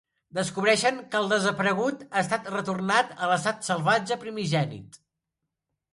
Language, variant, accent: Catalan, Central, central